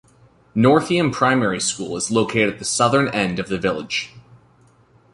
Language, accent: English, United States English